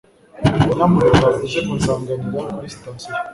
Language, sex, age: Kinyarwanda, male, 19-29